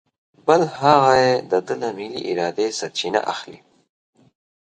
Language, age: Pashto, 30-39